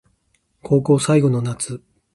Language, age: Japanese, 50-59